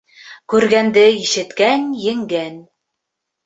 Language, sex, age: Bashkir, female, 30-39